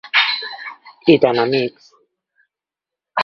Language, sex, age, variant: Catalan, female, 50-59, Central